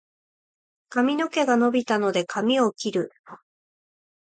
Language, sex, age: Japanese, female, 40-49